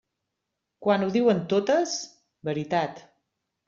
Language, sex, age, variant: Catalan, female, 50-59, Central